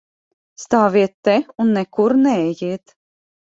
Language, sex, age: Latvian, female, 40-49